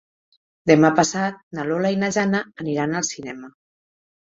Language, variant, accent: Catalan, Nord-Occidental, Tortosí